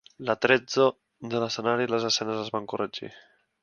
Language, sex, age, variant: Catalan, male, 19-29, Central